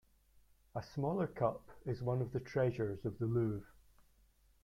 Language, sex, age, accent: English, male, 40-49, Scottish English